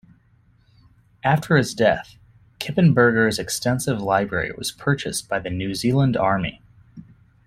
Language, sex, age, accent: English, male, 30-39, United States English